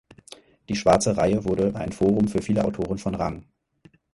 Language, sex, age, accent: German, male, 30-39, Deutschland Deutsch